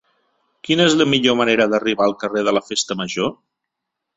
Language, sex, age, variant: Catalan, male, 40-49, Central